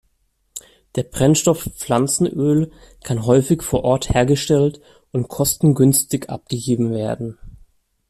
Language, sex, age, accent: German, male, 19-29, Deutschland Deutsch